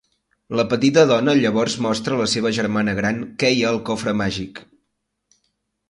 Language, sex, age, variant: Catalan, male, 19-29, Central